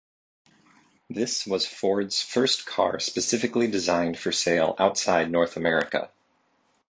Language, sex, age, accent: English, male, 30-39, United States English